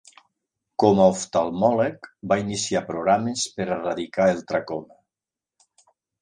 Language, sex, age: Catalan, male, 60-69